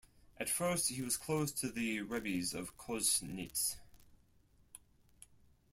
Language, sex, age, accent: English, male, 30-39, United States English